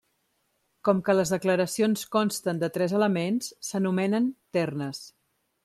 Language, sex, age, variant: Catalan, female, 40-49, Central